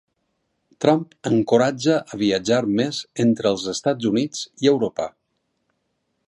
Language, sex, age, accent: Catalan, male, 50-59, valencià